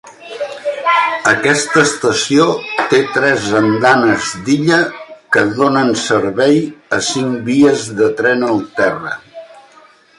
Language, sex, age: Catalan, male, 80-89